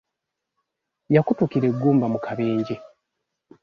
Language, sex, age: Ganda, male, 30-39